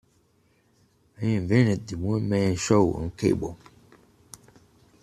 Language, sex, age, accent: English, male, 40-49, United States English